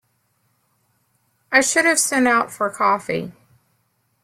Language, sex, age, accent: English, female, 50-59, United States English